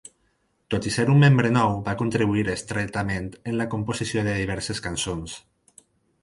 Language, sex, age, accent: Catalan, male, 19-29, valencià